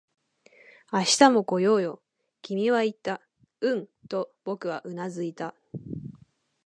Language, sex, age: Japanese, female, 19-29